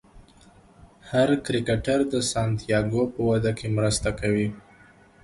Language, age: Pashto, 19-29